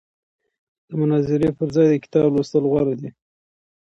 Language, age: Pashto, 30-39